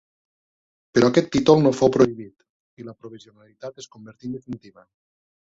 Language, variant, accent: Catalan, Nord-Occidental, Lleida